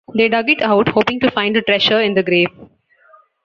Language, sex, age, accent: English, female, 19-29, India and South Asia (India, Pakistan, Sri Lanka)